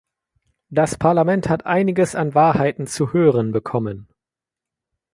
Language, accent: German, Deutschland Deutsch